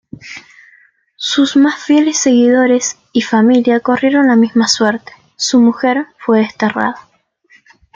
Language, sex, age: Spanish, female, under 19